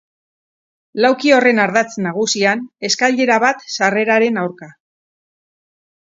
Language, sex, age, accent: Basque, female, 40-49, Erdialdekoa edo Nafarra (Gipuzkoa, Nafarroa)